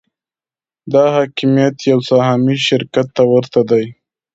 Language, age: Pashto, 19-29